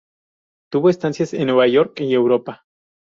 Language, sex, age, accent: Spanish, male, 19-29, México